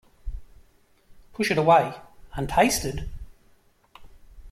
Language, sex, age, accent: English, male, 50-59, Australian English